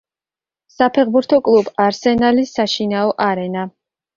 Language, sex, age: Georgian, female, 19-29